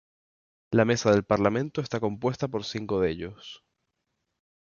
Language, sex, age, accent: Spanish, male, 19-29, España: Islas Canarias